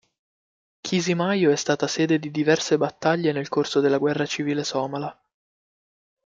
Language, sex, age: Italian, male, 19-29